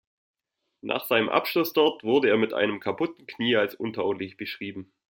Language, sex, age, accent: German, male, 19-29, Deutschland Deutsch